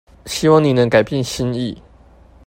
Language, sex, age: Chinese, male, 19-29